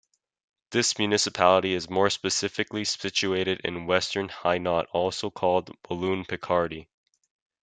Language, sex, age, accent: English, male, under 19, United States English